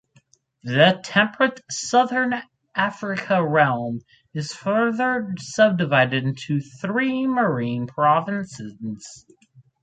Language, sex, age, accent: English, male, under 19, United States English